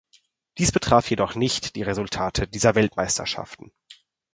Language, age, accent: German, under 19, Deutschland Deutsch